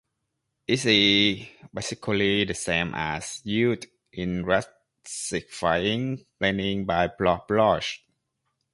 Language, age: English, 30-39